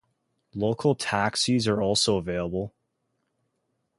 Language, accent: English, United States English